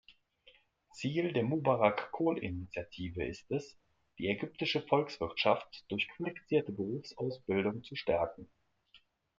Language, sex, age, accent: German, male, 40-49, Deutschland Deutsch